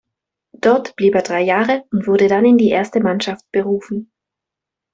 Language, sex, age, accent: German, female, 19-29, Österreichisches Deutsch